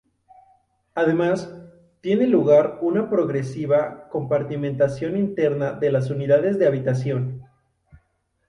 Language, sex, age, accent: Spanish, male, 19-29, México